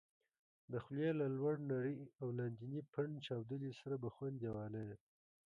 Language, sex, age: Pashto, male, 30-39